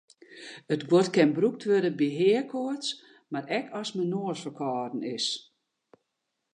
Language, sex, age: Western Frisian, female, 60-69